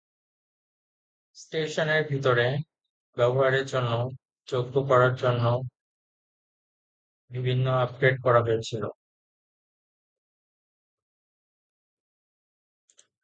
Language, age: Bengali, 19-29